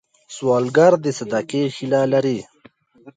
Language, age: Pashto, 19-29